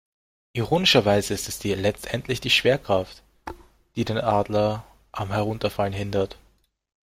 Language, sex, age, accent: German, male, 19-29, Österreichisches Deutsch